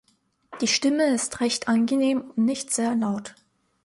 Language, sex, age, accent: German, female, 19-29, Österreichisches Deutsch